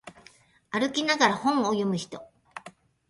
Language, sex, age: Japanese, female, 50-59